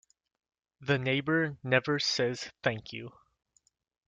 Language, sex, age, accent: English, male, 19-29, United States English